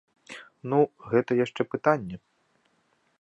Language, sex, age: Belarusian, male, 19-29